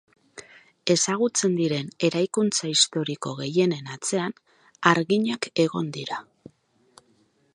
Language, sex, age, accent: Basque, female, 40-49, Mendebalekoa (Araba, Bizkaia, Gipuzkoako mendebaleko herri batzuk)